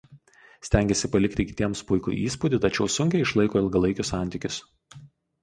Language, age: Lithuanian, 40-49